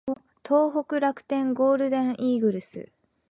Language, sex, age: Japanese, female, 19-29